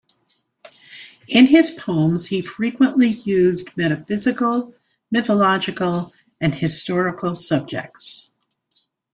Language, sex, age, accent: English, female, 60-69, United States English